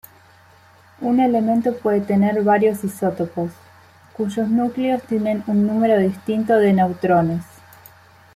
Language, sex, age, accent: Spanish, female, 30-39, Rioplatense: Argentina, Uruguay, este de Bolivia, Paraguay